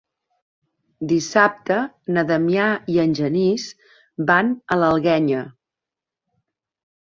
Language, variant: Catalan, Septentrional